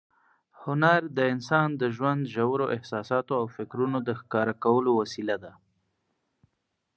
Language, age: Pashto, 19-29